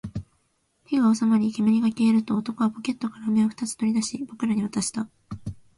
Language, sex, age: Japanese, female, 19-29